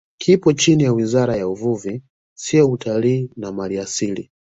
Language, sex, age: Swahili, male, 19-29